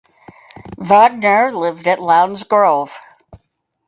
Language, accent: English, United States English